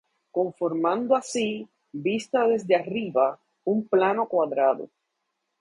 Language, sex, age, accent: Spanish, female, 50-59, Caribe: Cuba, Venezuela, Puerto Rico, República Dominicana, Panamá, Colombia caribeña, México caribeño, Costa del golfo de México